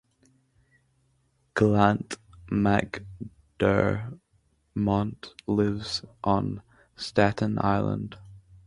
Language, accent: English, New Zealand English